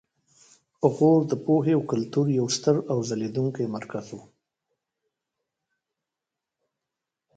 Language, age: Pashto, 40-49